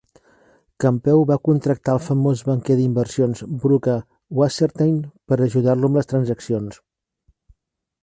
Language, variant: Catalan, Central